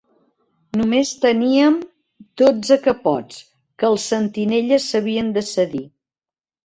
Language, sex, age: Catalan, female, 50-59